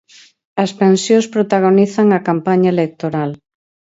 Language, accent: Galician, Central (gheada); Normativo (estándar)